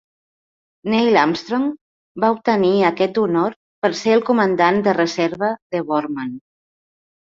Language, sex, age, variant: Catalan, female, 50-59, Central